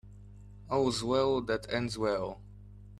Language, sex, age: English, male, under 19